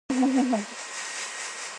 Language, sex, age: Min Nan Chinese, female, 19-29